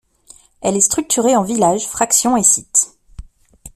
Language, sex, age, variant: French, female, 19-29, Français de métropole